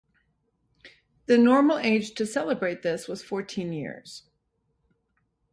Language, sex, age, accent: English, female, 60-69, United States English